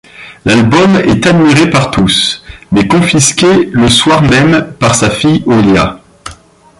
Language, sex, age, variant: French, male, 30-39, Français de métropole